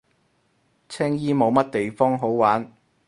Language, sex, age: Cantonese, male, 30-39